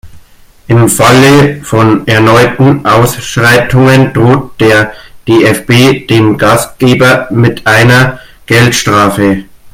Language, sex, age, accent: German, male, 19-29, Deutschland Deutsch